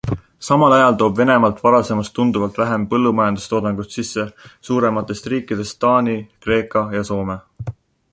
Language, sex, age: Estonian, male, 19-29